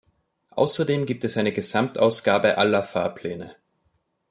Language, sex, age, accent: German, male, 30-39, Österreichisches Deutsch